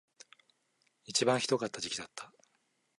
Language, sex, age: Japanese, male, 19-29